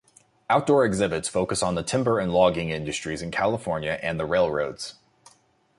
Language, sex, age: English, male, 19-29